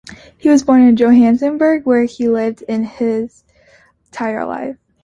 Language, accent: English, United States English